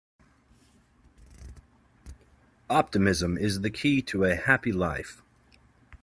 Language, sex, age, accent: English, male, 30-39, United States English